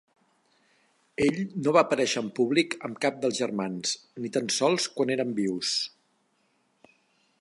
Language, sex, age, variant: Catalan, male, 50-59, Central